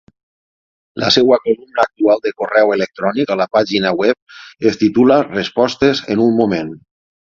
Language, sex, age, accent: Catalan, male, 50-59, valencià